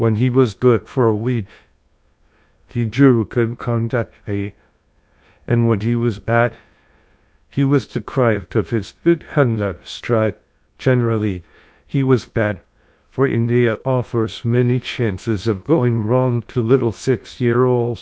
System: TTS, GlowTTS